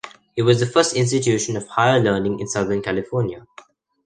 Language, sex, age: English, male, under 19